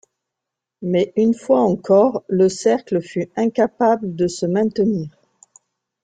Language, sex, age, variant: French, female, 40-49, Français de métropole